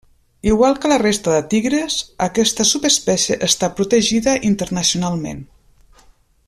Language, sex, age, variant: Catalan, female, 40-49, Central